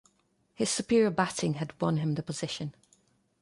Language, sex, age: English, female, 30-39